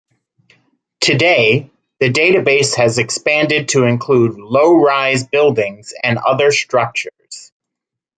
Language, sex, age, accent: English, male, 30-39, United States English